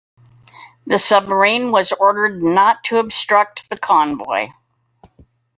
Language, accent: English, United States English